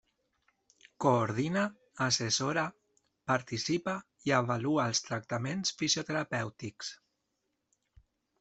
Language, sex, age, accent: Catalan, male, 30-39, valencià